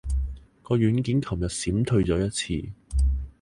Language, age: Cantonese, 19-29